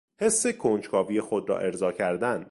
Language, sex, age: Persian, male, 30-39